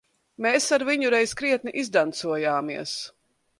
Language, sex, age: Latvian, female, 40-49